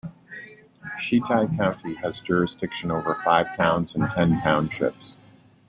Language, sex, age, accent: English, male, 60-69, United States English